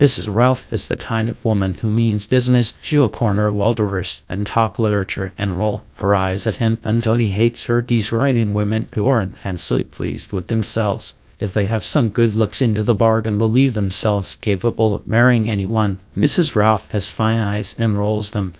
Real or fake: fake